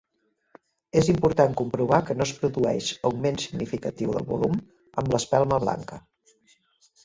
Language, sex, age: Catalan, female, 60-69